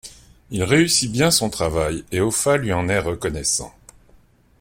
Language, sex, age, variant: French, male, 50-59, Français de métropole